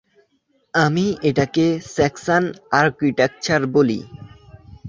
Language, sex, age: Bengali, male, under 19